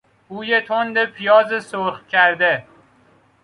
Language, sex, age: Persian, male, 19-29